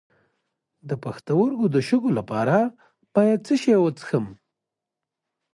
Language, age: Pashto, 40-49